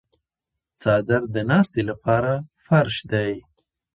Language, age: Pashto, 30-39